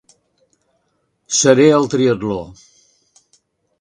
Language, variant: Catalan, Central